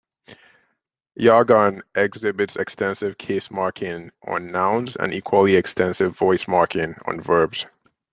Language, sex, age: English, male, 30-39